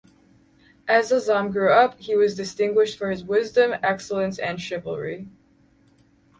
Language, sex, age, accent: English, female, 19-29, Canadian English